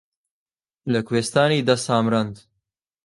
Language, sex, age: Central Kurdish, male, 19-29